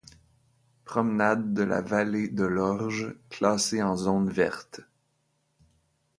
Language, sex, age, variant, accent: French, male, 30-39, Français d'Amérique du Nord, Français du Canada